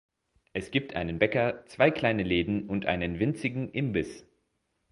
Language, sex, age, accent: German, male, 19-29, Deutschland Deutsch